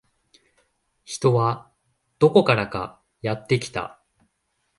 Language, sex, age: Japanese, male, 19-29